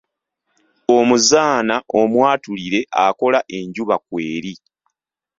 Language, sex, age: Ganda, male, 30-39